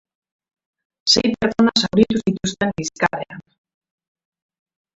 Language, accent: Basque, Mendebalekoa (Araba, Bizkaia, Gipuzkoako mendebaleko herri batzuk)